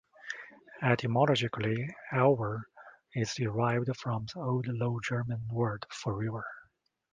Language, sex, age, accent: English, male, 30-39, United States English